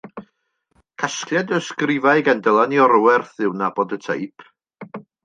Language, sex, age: Welsh, male, 60-69